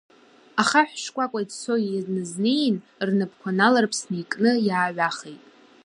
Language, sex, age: Abkhazian, female, under 19